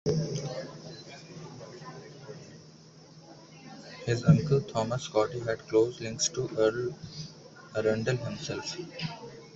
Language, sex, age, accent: English, male, 19-29, United States English